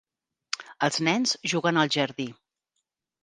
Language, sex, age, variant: Catalan, female, 40-49, Central